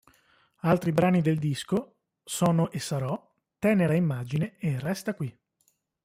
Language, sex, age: Italian, male, 30-39